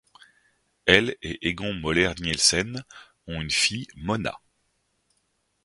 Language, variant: French, Français de métropole